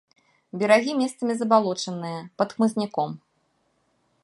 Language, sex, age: Belarusian, female, 40-49